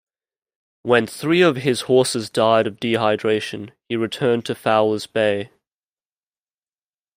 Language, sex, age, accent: English, male, 19-29, Australian English